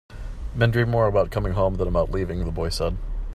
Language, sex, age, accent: English, male, 30-39, United States English